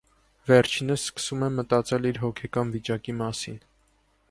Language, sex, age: Armenian, male, 19-29